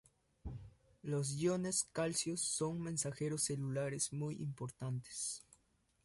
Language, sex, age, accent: Spanish, male, 19-29, Andino-Pacífico: Colombia, Perú, Ecuador, oeste de Bolivia y Venezuela andina